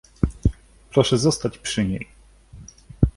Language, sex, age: Polish, male, 19-29